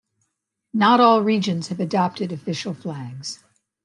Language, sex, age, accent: English, female, 70-79, United States English